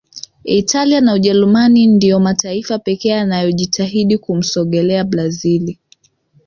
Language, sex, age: Swahili, female, 19-29